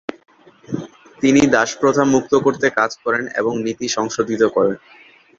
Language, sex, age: Bengali, male, under 19